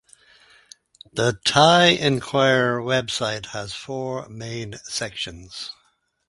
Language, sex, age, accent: English, male, 70-79, Irish English